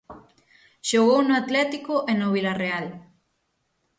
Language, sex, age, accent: Galician, female, 30-39, Atlántico (seseo e gheada); Normativo (estándar)